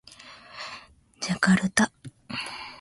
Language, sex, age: Japanese, female, 19-29